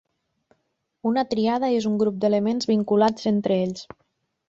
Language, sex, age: Catalan, female, 30-39